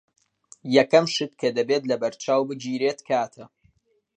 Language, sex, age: Central Kurdish, male, 19-29